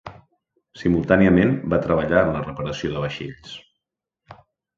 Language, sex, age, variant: Catalan, male, 40-49, Central